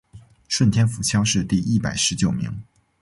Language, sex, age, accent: Chinese, male, under 19, 出生地：黑龙江省